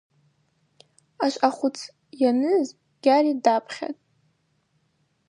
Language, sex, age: Abaza, female, 19-29